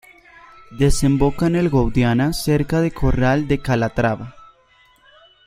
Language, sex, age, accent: Spanish, male, under 19, Andino-Pacífico: Colombia, Perú, Ecuador, oeste de Bolivia y Venezuela andina